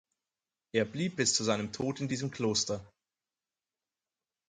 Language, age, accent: German, 30-39, Deutschland Deutsch